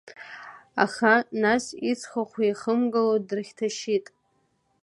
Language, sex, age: Abkhazian, female, 19-29